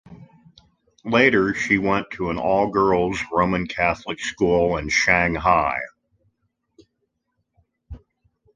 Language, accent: English, United States English